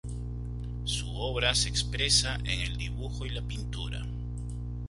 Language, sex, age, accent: Spanish, male, 30-39, Andino-Pacífico: Colombia, Perú, Ecuador, oeste de Bolivia y Venezuela andina